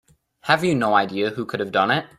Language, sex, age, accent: English, male, under 19, United States English